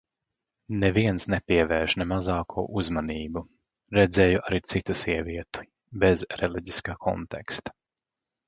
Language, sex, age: Latvian, male, 40-49